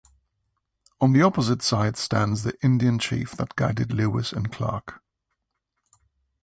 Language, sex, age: English, male, 50-59